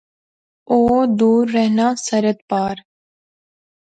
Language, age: Pahari-Potwari, 19-29